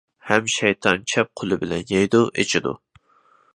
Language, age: Uyghur, 19-29